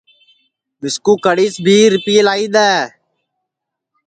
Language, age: Sansi, 19-29